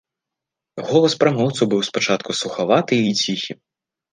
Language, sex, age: Belarusian, male, under 19